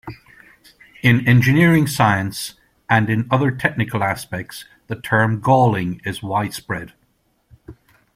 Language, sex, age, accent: English, male, 50-59, Irish English